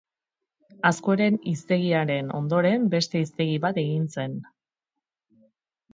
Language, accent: Basque, Erdialdekoa edo Nafarra (Gipuzkoa, Nafarroa)